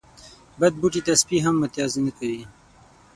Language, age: Pashto, 19-29